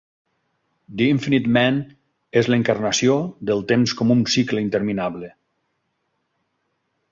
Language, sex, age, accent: Catalan, male, 50-59, valencià